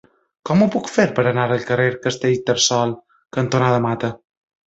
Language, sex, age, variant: Catalan, male, 30-39, Balear